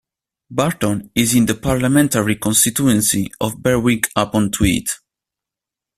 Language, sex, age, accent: English, male, 19-29, England English